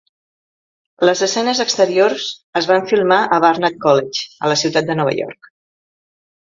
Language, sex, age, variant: Catalan, female, 50-59, Central